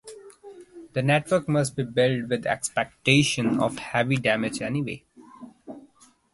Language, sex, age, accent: English, male, 19-29, India and South Asia (India, Pakistan, Sri Lanka)